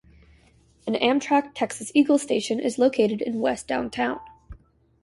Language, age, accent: English, 19-29, United States English